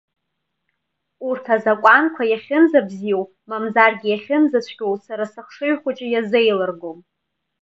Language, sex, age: Abkhazian, female, 19-29